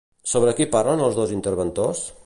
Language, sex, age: Catalan, male, 40-49